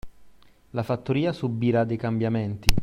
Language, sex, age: Italian, male, 19-29